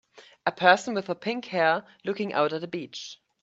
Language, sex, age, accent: English, male, 19-29, United States English